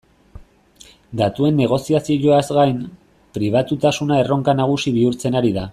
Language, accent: Basque, Erdialdekoa edo Nafarra (Gipuzkoa, Nafarroa)